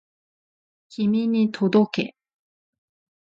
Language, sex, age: Japanese, female, 40-49